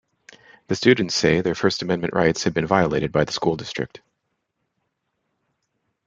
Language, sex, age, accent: English, male, 30-39, United States English